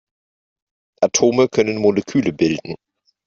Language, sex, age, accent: German, male, 30-39, Deutschland Deutsch